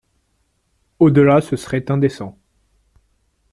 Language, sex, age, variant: French, male, 19-29, Français de métropole